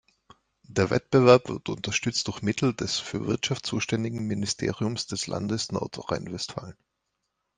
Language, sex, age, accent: German, male, 40-49, Österreichisches Deutsch